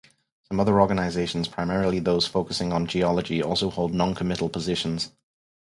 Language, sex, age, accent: English, male, 30-39, England English